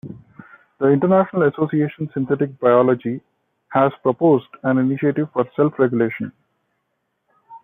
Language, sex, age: English, male, 30-39